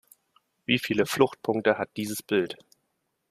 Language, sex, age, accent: German, male, 19-29, Deutschland Deutsch